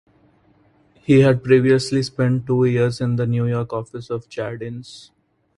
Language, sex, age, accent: English, male, 19-29, India and South Asia (India, Pakistan, Sri Lanka)